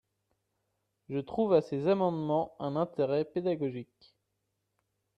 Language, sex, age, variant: French, male, 19-29, Français de métropole